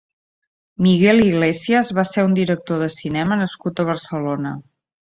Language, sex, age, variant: Catalan, female, 50-59, Central